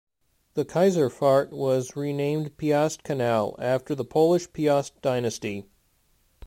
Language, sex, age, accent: English, male, 30-39, United States English